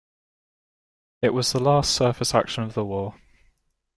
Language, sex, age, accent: English, male, 19-29, England English